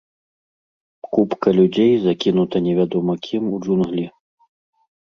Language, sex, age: Belarusian, male, 40-49